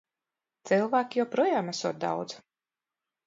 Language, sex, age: Latvian, female, 50-59